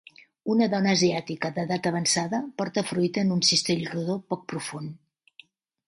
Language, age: Catalan, 60-69